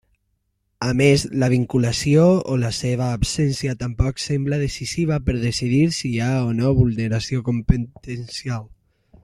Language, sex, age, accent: Catalan, male, under 19, valencià